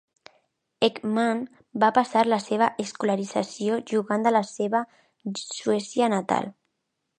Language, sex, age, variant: Catalan, female, under 19, Alacantí